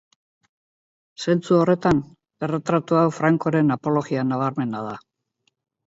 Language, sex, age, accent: Basque, female, 70-79, Mendebalekoa (Araba, Bizkaia, Gipuzkoako mendebaleko herri batzuk)